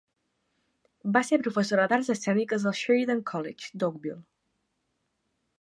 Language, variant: Catalan, Central